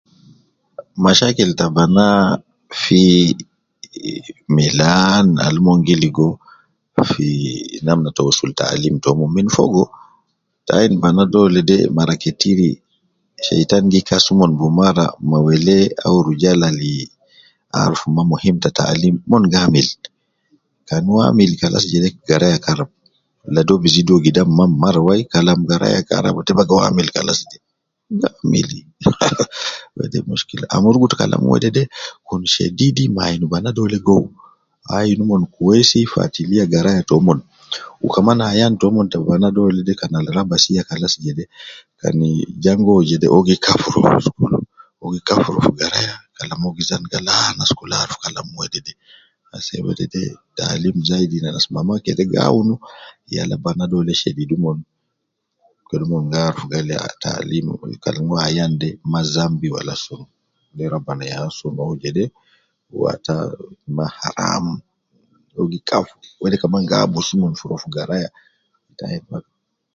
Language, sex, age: Nubi, male, 50-59